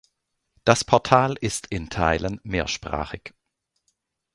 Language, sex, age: German, male, 40-49